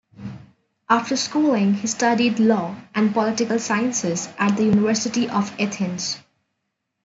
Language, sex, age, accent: English, female, 19-29, India and South Asia (India, Pakistan, Sri Lanka)